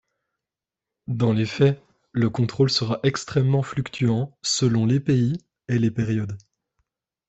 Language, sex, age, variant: French, female, 19-29, Français de métropole